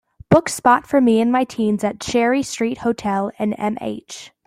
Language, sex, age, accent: English, female, under 19, United States English